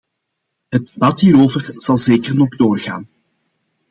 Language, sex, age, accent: Dutch, male, 40-49, Belgisch Nederlands